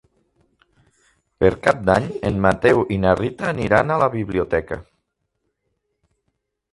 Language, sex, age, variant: Catalan, male, 40-49, Central